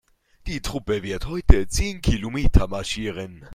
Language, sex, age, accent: German, male, under 19, Österreichisches Deutsch